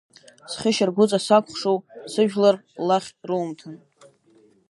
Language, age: Abkhazian, 30-39